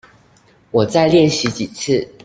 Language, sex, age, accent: Chinese, female, 19-29, 出生地：宜蘭縣